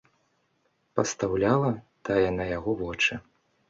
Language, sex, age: Belarusian, male, 19-29